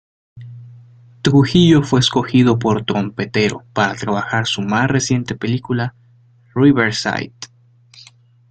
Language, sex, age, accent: Spanish, male, under 19, México